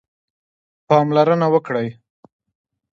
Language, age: Pashto, 30-39